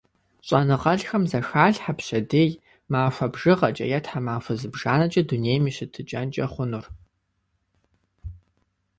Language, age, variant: Kabardian, 19-29, Адыгэбзэ (Къэбэрдей, Кирил, Урысей)